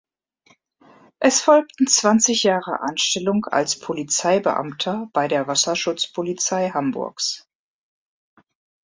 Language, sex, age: German, female, 50-59